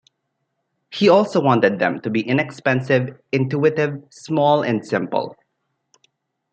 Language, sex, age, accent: English, male, 19-29, Filipino